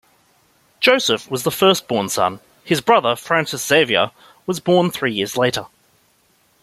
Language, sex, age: English, male, 19-29